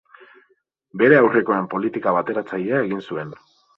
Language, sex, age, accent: Basque, male, 30-39, Mendebalekoa (Araba, Bizkaia, Gipuzkoako mendebaleko herri batzuk)